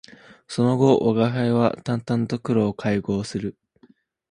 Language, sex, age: Japanese, male, under 19